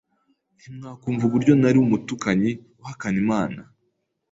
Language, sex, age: Kinyarwanda, female, 19-29